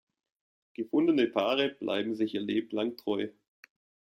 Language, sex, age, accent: German, male, 19-29, Deutschland Deutsch